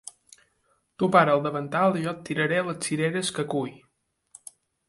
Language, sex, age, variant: Catalan, male, 30-39, Balear